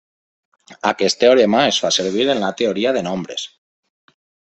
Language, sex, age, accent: Catalan, male, 30-39, valencià